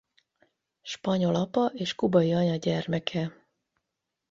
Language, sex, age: Hungarian, female, 50-59